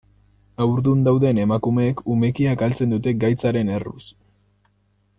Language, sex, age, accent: Basque, male, 19-29, Mendebalekoa (Araba, Bizkaia, Gipuzkoako mendebaleko herri batzuk)